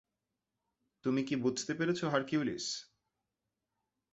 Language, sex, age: Bengali, male, 19-29